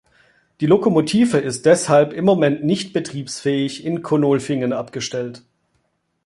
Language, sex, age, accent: German, male, 30-39, Deutschland Deutsch